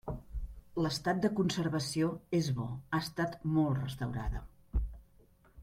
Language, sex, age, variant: Catalan, female, 50-59, Central